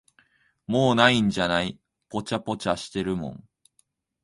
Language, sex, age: Japanese, male, 19-29